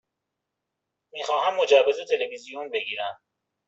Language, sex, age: Persian, male, 30-39